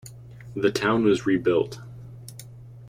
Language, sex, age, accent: English, male, under 19, United States English